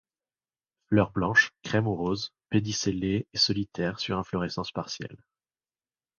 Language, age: French, 30-39